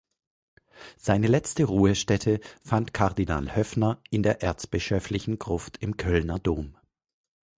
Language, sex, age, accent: German, male, 40-49, Deutschland Deutsch